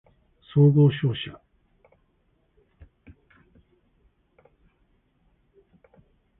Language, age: Japanese, 60-69